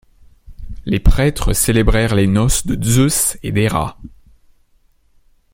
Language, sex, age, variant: French, male, 19-29, Français de métropole